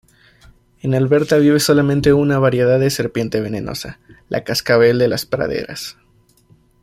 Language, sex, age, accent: Spanish, male, 19-29, México